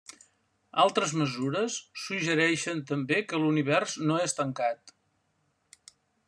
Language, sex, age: Catalan, male, 70-79